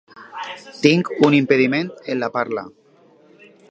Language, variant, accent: Catalan, Alacantí, valencià